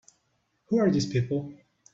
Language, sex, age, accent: English, male, 19-29, United States English